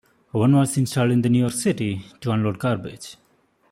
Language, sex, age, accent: English, male, 19-29, India and South Asia (India, Pakistan, Sri Lanka)